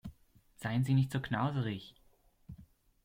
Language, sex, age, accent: German, male, 30-39, Deutschland Deutsch